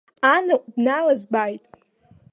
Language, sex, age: Abkhazian, female, under 19